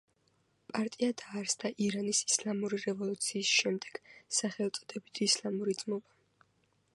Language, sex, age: Georgian, female, 19-29